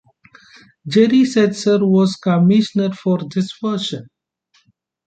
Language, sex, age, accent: English, male, 30-39, India and South Asia (India, Pakistan, Sri Lanka)